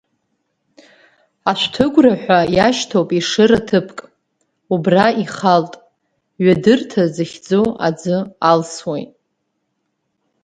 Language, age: Abkhazian, 30-39